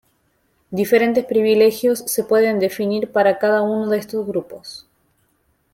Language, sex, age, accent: Spanish, female, 19-29, Rioplatense: Argentina, Uruguay, este de Bolivia, Paraguay